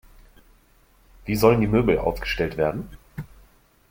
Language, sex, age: German, male, 40-49